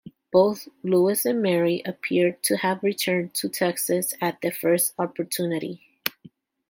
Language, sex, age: English, female, 19-29